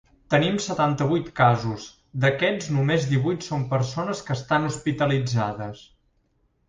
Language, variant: Catalan, Central